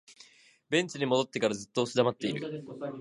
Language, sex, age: Japanese, male, 19-29